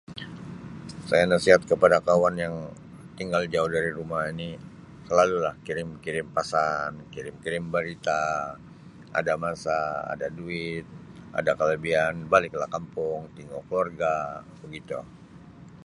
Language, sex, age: Sabah Malay, male, 50-59